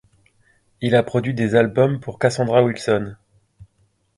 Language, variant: French, Français de métropole